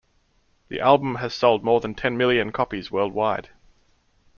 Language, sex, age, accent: English, male, 40-49, Australian English